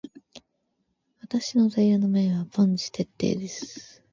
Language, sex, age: Japanese, female, 19-29